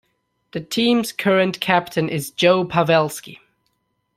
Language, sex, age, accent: English, male, 19-29, United States English